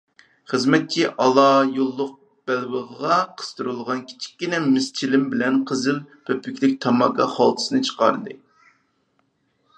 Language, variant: Uyghur, ئۇيغۇر تىلى